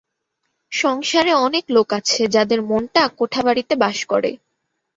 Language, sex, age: Bengali, female, 19-29